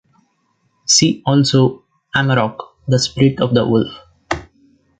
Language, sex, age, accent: English, male, 19-29, India and South Asia (India, Pakistan, Sri Lanka)